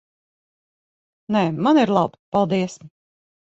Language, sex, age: Latvian, female, 50-59